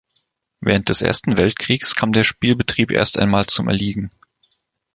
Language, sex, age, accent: German, male, 19-29, Deutschland Deutsch